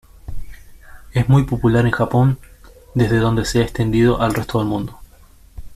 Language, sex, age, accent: Spanish, male, 19-29, Rioplatense: Argentina, Uruguay, este de Bolivia, Paraguay